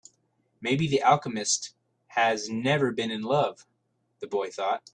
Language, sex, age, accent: English, male, 19-29, United States English